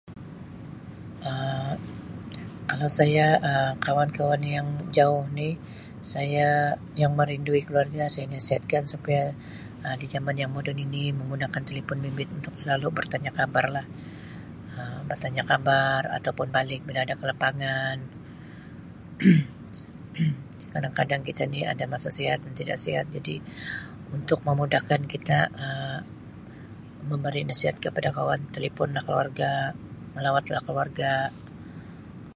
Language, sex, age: Sabah Malay, female, 50-59